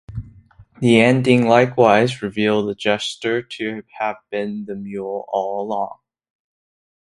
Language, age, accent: English, under 19, Canadian English